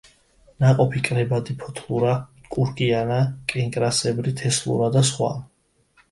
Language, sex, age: Georgian, male, 19-29